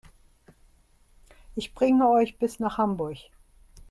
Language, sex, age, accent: German, female, 70-79, Deutschland Deutsch